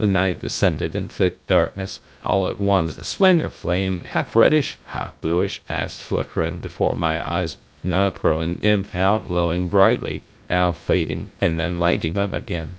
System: TTS, GlowTTS